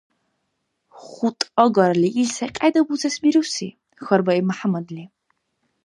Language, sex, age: Dargwa, female, 19-29